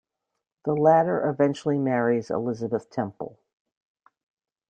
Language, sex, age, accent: English, female, 60-69, United States English